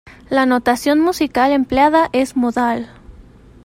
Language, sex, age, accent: Spanish, female, 19-29, México